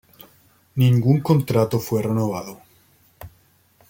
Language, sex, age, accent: Spanish, male, 30-39, Chileno: Chile, Cuyo